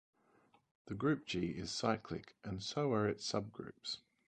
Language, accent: English, Australian English